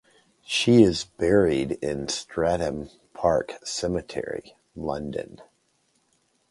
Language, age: English, 50-59